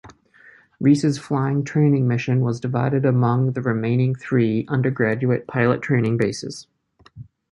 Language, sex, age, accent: English, male, 19-29, United States English